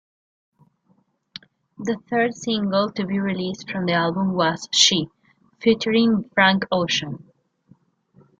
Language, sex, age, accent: Spanish, female, 19-29, Caribe: Cuba, Venezuela, Puerto Rico, República Dominicana, Panamá, Colombia caribeña, México caribeño, Costa del golfo de México